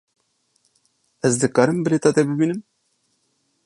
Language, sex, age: Kurdish, male, 30-39